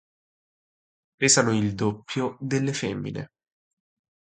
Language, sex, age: Italian, male, 19-29